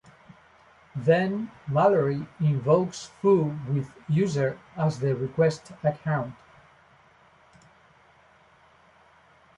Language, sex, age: English, male, 40-49